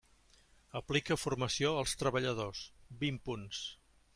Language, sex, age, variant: Catalan, male, 50-59, Central